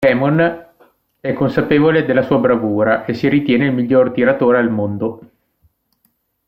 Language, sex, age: Italian, male, 30-39